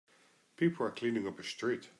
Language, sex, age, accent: English, male, 40-49, Australian English